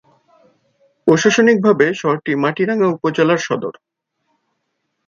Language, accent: Bengali, Native